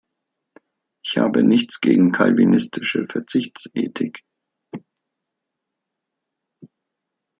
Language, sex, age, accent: German, male, 40-49, Deutschland Deutsch